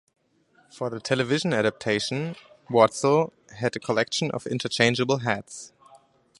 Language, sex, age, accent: English, male, 19-29, German English